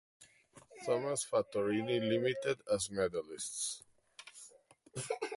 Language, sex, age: English, male, 40-49